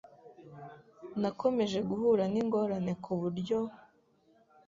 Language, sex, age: Kinyarwanda, female, 19-29